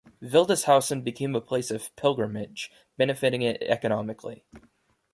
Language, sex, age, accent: English, male, 19-29, United States English